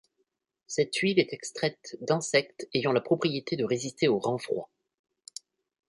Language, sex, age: French, male, 19-29